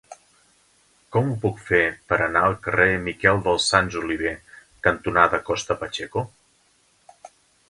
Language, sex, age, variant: Catalan, male, 50-59, Central